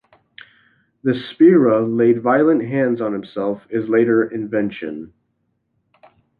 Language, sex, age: English, male, 19-29